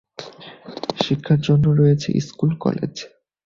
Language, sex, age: Bengali, male, 19-29